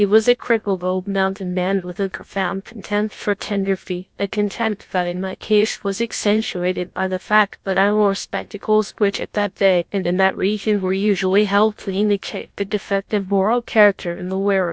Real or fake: fake